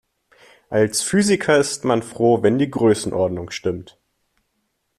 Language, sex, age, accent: German, male, under 19, Deutschland Deutsch